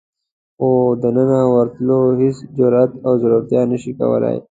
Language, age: Pashto, 19-29